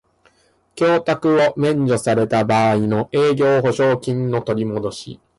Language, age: Japanese, 19-29